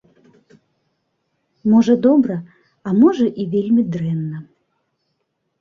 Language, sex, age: Belarusian, female, 40-49